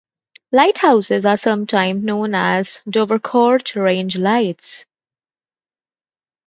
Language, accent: English, India and South Asia (India, Pakistan, Sri Lanka)